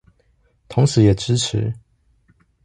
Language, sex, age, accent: Chinese, male, 19-29, 出生地：彰化縣